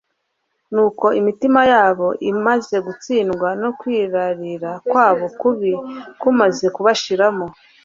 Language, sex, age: Kinyarwanda, female, 19-29